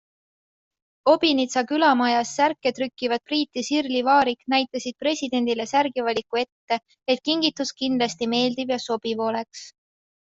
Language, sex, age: Estonian, female, 19-29